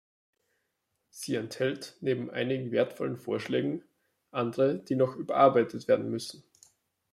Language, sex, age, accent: German, male, 19-29, Österreichisches Deutsch